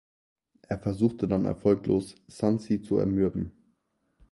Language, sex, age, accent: German, male, 19-29, Deutschland Deutsch